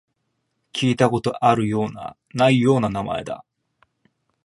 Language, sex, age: Japanese, male, 19-29